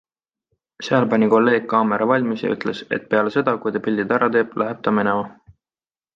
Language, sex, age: Estonian, male, 19-29